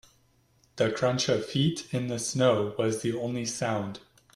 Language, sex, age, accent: English, male, 30-39, United States English